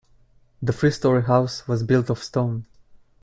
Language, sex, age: English, male, 19-29